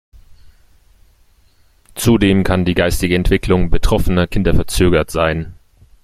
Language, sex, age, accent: German, male, 19-29, Deutschland Deutsch